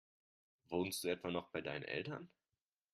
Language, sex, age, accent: German, male, 19-29, Deutschland Deutsch